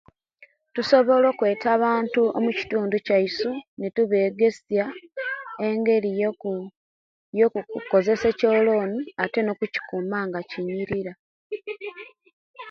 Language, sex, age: Kenyi, female, 19-29